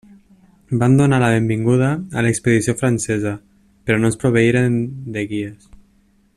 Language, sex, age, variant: Catalan, male, 19-29, Nord-Occidental